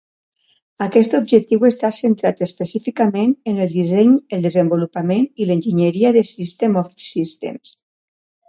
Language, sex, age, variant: Catalan, female, 50-59, Valencià meridional